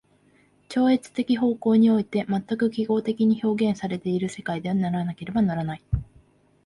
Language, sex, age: Japanese, female, 19-29